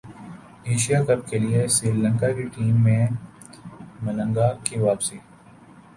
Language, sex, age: Urdu, male, 19-29